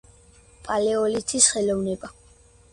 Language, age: Georgian, under 19